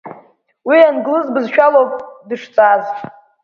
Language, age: Abkhazian, under 19